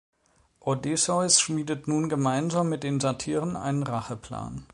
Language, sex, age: German, male, 40-49